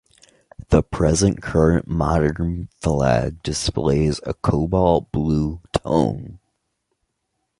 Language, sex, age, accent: English, male, 30-39, United States English